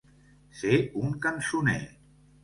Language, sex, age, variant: Catalan, male, 60-69, Central